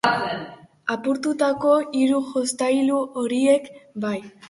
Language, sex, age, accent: Basque, female, 40-49, Mendebalekoa (Araba, Bizkaia, Gipuzkoako mendebaleko herri batzuk)